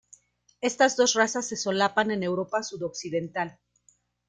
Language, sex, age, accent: Spanish, female, 40-49, México